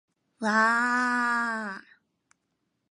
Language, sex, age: Japanese, female, 19-29